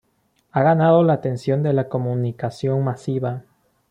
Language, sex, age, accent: Spanish, male, 19-29, Andino-Pacífico: Colombia, Perú, Ecuador, oeste de Bolivia y Venezuela andina